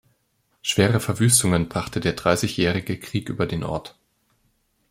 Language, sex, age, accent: German, male, 19-29, Deutschland Deutsch